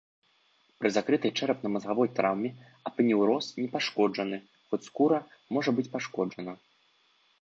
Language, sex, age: Belarusian, male, 19-29